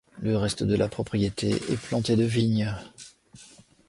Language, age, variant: French, 60-69, Français de métropole